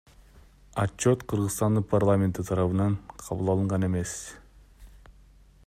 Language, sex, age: Kyrgyz, male, 19-29